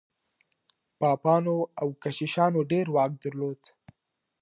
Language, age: Pashto, 19-29